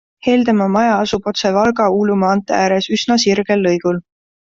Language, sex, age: Estonian, female, 19-29